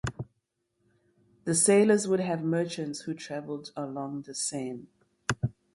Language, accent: English, Southern African (South Africa, Zimbabwe, Namibia)